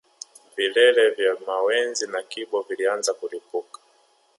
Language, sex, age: Swahili, male, 30-39